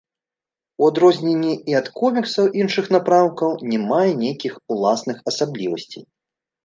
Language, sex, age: Belarusian, male, 19-29